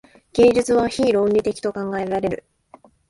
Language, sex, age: Japanese, female, 19-29